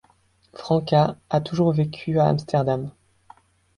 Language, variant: French, Français de métropole